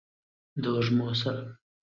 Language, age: Pashto, 19-29